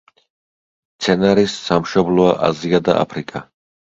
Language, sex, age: Georgian, male, 30-39